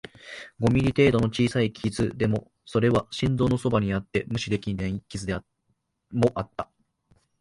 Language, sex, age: Japanese, male, 19-29